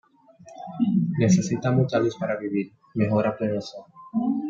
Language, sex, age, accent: Spanish, male, 19-29, Caribe: Cuba, Venezuela, Puerto Rico, República Dominicana, Panamá, Colombia caribeña, México caribeño, Costa del golfo de México